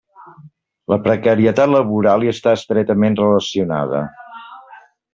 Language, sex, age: Catalan, male, 50-59